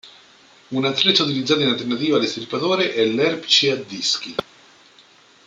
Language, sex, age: Italian, male, 40-49